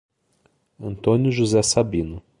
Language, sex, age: Portuguese, male, 30-39